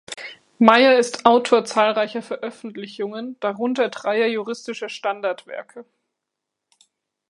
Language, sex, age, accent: German, female, 19-29, Deutschland Deutsch